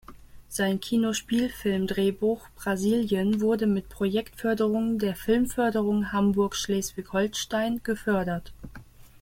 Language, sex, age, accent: German, female, 19-29, Deutschland Deutsch